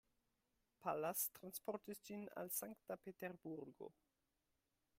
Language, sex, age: Esperanto, male, 30-39